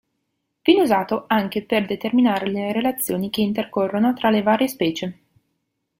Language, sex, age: Italian, female, 19-29